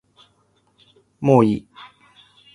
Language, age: Japanese, 19-29